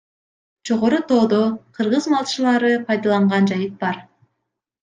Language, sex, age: Kyrgyz, female, 19-29